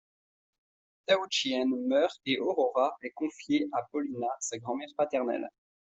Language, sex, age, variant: French, male, 30-39, Français de métropole